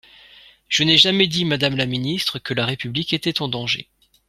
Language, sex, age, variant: French, male, 30-39, Français de métropole